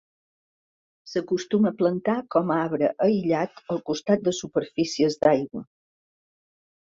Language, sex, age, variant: Catalan, female, 50-59, Central